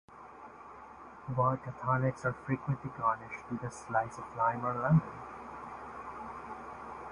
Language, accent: English, Filipino